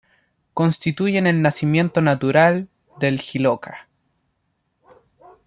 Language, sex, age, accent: Spanish, male, 19-29, Chileno: Chile, Cuyo